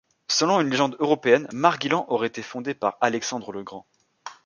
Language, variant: French, Français de métropole